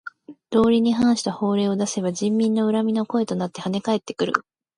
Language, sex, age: Japanese, female, 19-29